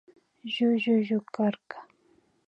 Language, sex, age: Imbabura Highland Quichua, female, under 19